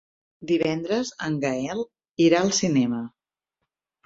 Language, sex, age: Catalan, female, 50-59